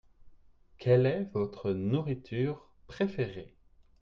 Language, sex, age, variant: French, male, 30-39, Français de métropole